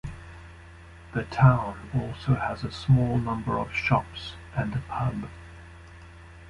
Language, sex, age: English, male, 30-39